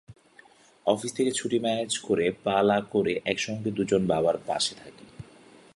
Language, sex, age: Bengali, male, 30-39